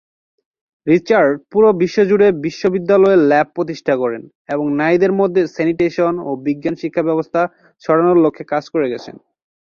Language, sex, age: Bengali, male, 19-29